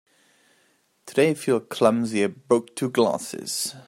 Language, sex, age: English, male, 30-39